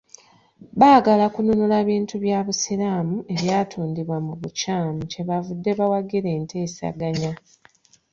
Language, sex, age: Ganda, female, 30-39